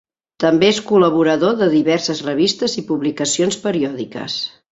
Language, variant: Catalan, Central